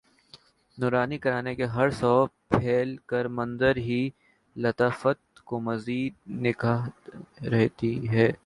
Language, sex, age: Urdu, male, 19-29